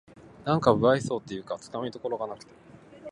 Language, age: Japanese, 30-39